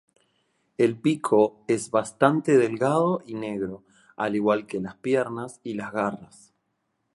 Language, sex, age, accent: Spanish, male, 30-39, Rioplatense: Argentina, Uruguay, este de Bolivia, Paraguay